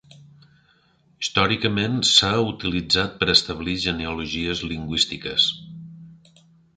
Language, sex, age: Catalan, male, 50-59